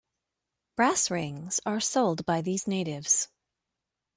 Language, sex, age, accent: English, female, 50-59, United States English